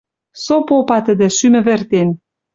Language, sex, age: Western Mari, female, 30-39